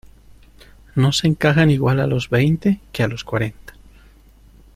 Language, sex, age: Spanish, male, 30-39